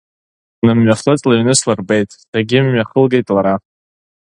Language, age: Abkhazian, under 19